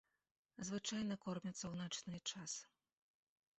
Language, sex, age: Belarusian, female, 40-49